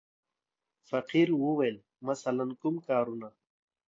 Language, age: Pashto, 30-39